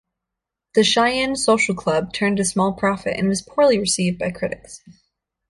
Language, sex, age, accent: English, female, 19-29, United States English